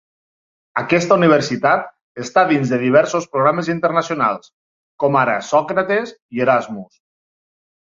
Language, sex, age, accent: Catalan, male, 30-39, Lleidatà